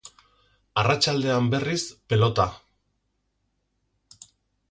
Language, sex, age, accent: Basque, male, 40-49, Erdialdekoa edo Nafarra (Gipuzkoa, Nafarroa)